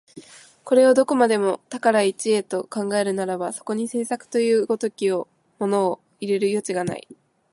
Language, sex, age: Japanese, female, 19-29